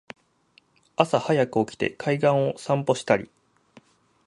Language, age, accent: Japanese, 30-39, 標準